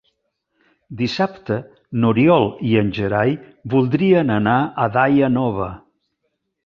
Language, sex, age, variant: Catalan, male, 60-69, Central